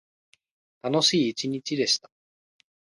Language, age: Japanese, 30-39